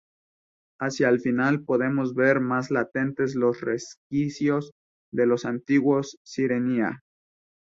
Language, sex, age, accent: Spanish, male, 19-29, México